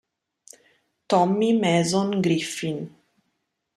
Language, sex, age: Italian, female, 19-29